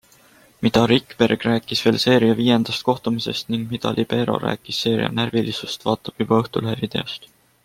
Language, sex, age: Estonian, male, 19-29